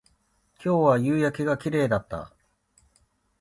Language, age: Japanese, 40-49